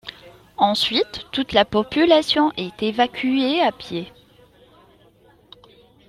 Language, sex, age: French, female, 19-29